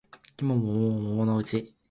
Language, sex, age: Japanese, male, under 19